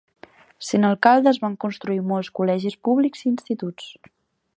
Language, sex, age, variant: Catalan, female, 19-29, Central